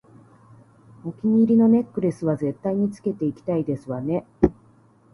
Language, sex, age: Japanese, female, 40-49